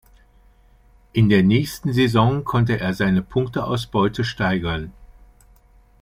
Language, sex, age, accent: German, male, 60-69, Deutschland Deutsch